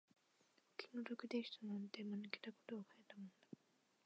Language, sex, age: Japanese, female, 19-29